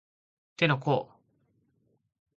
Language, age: Japanese, 19-29